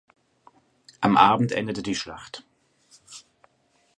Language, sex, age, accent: German, male, 19-29, Deutschland Deutsch; Süddeutsch